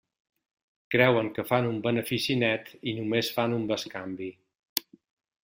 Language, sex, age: Catalan, male, 60-69